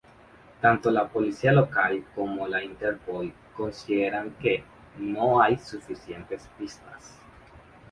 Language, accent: Spanish, América central